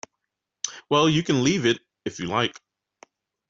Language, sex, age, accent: English, male, 30-39, United States English